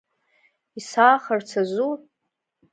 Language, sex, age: Abkhazian, female, under 19